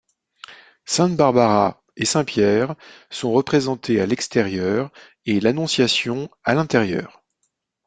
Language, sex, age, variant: French, male, 40-49, Français de métropole